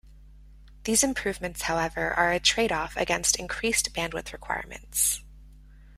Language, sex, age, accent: English, female, 30-39, United States English